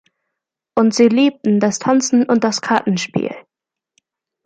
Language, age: German, 19-29